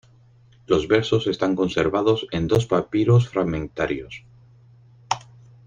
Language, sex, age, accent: Spanish, male, 50-59, España: Norte peninsular (Asturias, Castilla y León, Cantabria, País Vasco, Navarra, Aragón, La Rioja, Guadalajara, Cuenca)